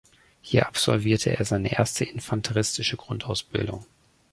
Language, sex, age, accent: German, male, 40-49, Deutschland Deutsch